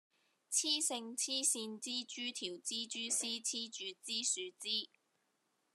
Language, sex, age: Cantonese, female, 30-39